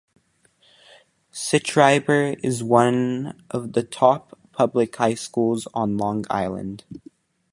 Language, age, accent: English, under 19, United States English